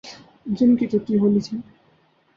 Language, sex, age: Urdu, male, 19-29